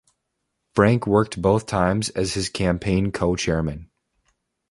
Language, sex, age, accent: English, male, 19-29, United States English